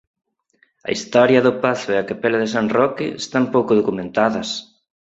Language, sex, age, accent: Galician, male, 30-39, Neofalante